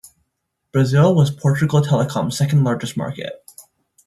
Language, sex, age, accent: English, male, under 19, United States English